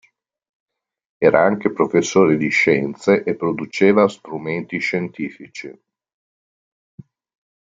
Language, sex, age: Italian, male, 50-59